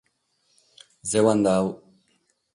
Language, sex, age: Sardinian, male, 30-39